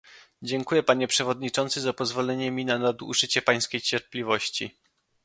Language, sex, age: Polish, male, 30-39